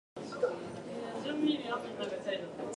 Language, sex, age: Adamawa Fulfulde, female, under 19